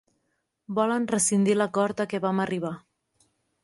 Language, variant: Catalan, Central